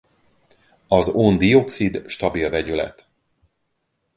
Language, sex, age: Hungarian, male, 40-49